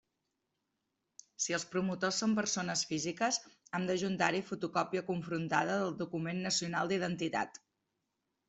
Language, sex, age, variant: Catalan, female, 40-49, Central